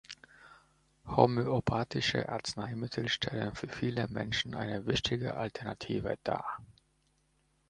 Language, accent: German, Polnisch Deutsch